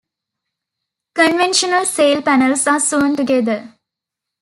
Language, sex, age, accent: English, female, 19-29, India and South Asia (India, Pakistan, Sri Lanka)